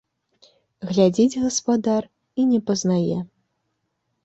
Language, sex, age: Belarusian, female, 30-39